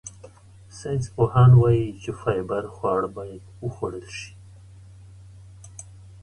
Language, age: Pashto, 60-69